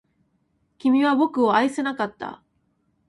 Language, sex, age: Japanese, female, 19-29